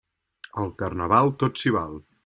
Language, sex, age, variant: Catalan, male, 30-39, Central